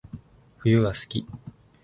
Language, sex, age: Japanese, male, 19-29